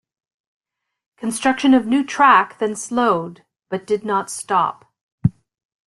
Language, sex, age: English, female, 60-69